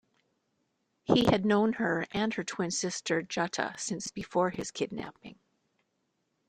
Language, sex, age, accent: English, female, 50-59, Canadian English